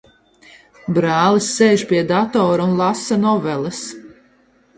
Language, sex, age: Latvian, female, 30-39